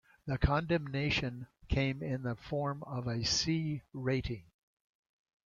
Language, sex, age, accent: English, male, 80-89, United States English